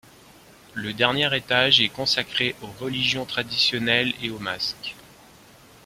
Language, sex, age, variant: French, male, 50-59, Français de métropole